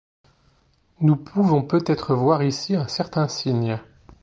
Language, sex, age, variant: French, male, 30-39, Français de métropole